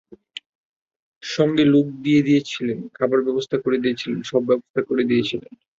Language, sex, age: Bengali, male, 19-29